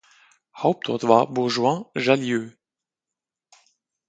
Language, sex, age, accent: German, male, 40-49, Deutschland Deutsch